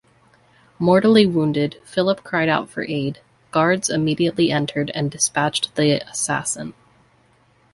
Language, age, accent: English, 19-29, United States English